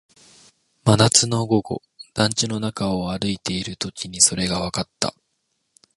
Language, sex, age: Japanese, male, 19-29